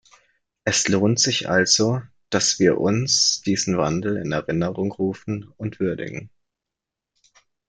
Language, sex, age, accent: German, male, 19-29, Deutschland Deutsch